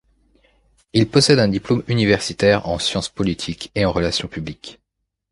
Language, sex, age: French, male, 19-29